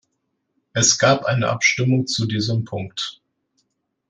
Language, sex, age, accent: German, male, 19-29, Deutschland Deutsch